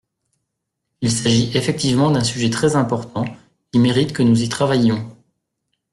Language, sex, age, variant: French, male, 30-39, Français de métropole